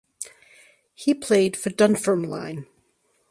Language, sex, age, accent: English, female, 60-69, United States English